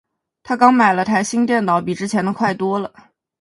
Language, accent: Chinese, 出生地：江苏省